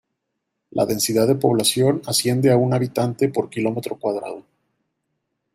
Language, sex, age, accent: Spanish, male, 40-49, México